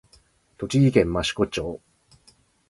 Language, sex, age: Japanese, male, 50-59